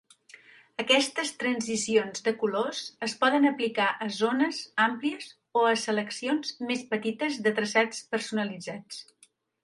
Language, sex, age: Catalan, female, 60-69